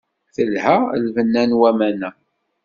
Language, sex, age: Kabyle, male, 50-59